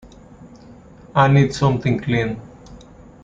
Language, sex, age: English, male, 40-49